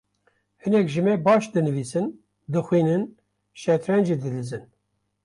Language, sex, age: Kurdish, male, 50-59